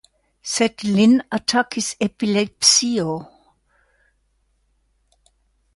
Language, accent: Esperanto, Internacia